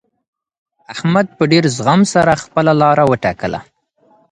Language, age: Pashto, 19-29